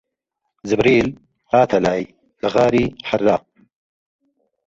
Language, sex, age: Central Kurdish, male, 30-39